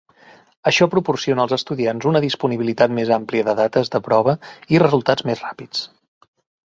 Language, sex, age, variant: Catalan, male, 40-49, Central